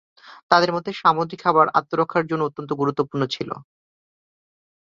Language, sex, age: Bengali, male, 19-29